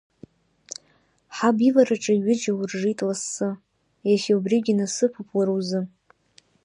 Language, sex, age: Abkhazian, female, 19-29